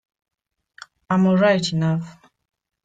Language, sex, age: English, female, 19-29